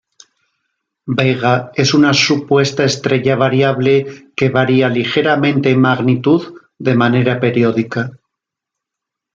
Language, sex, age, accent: Spanish, male, 40-49, España: Norte peninsular (Asturias, Castilla y León, Cantabria, País Vasco, Navarra, Aragón, La Rioja, Guadalajara, Cuenca)